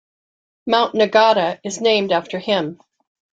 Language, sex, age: English, female, 60-69